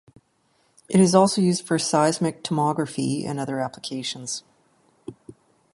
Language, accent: English, Canadian English